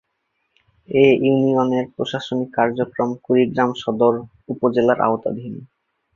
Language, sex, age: Bengali, male, 19-29